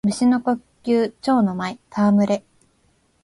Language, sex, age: Japanese, female, 19-29